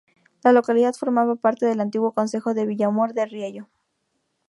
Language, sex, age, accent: Spanish, female, 19-29, México